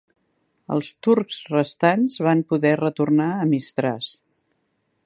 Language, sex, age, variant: Catalan, female, 60-69, Central